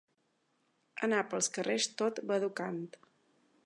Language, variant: Catalan, Balear